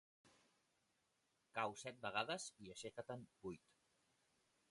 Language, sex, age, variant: Catalan, male, 30-39, Central